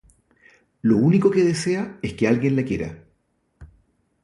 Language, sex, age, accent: Spanish, male, 40-49, Chileno: Chile, Cuyo